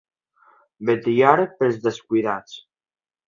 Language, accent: Catalan, valencià